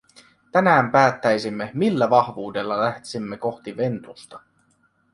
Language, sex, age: Finnish, male, 19-29